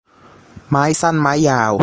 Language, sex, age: Thai, male, 19-29